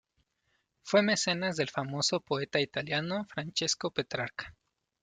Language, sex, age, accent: Spanish, male, 30-39, México